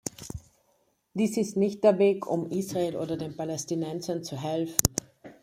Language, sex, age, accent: German, female, 30-39, Österreichisches Deutsch